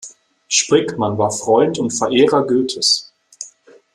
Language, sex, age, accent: German, male, 19-29, Deutschland Deutsch